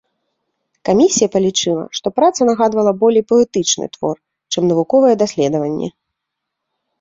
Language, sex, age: Belarusian, female, 30-39